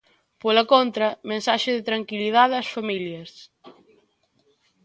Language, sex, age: Galician, female, 19-29